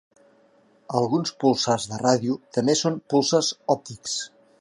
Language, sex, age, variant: Catalan, male, 50-59, Central